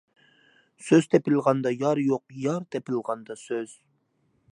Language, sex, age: Uyghur, male, 30-39